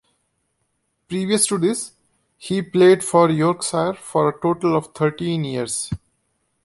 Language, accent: English, India and South Asia (India, Pakistan, Sri Lanka)